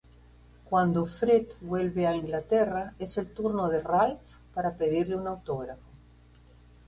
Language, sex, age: Spanish, female, 60-69